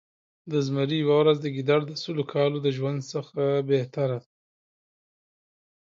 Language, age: Pashto, 40-49